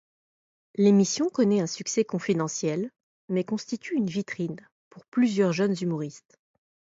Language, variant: French, Français de métropole